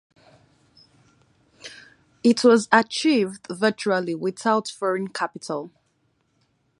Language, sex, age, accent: English, female, 19-29, Nigerian